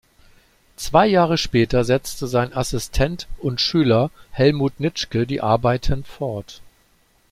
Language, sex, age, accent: German, male, 50-59, Deutschland Deutsch